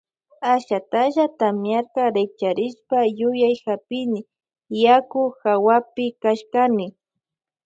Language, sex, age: Loja Highland Quichua, female, 19-29